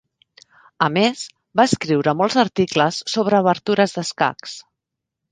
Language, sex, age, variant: Catalan, female, 40-49, Central